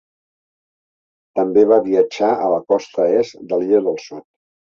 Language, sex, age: Catalan, female, 60-69